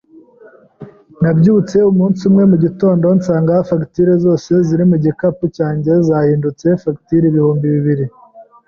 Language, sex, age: Kinyarwanda, male, 19-29